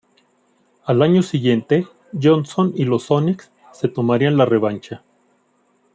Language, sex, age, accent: Spanish, male, 40-49, México